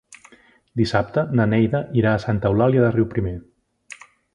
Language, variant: Catalan, Central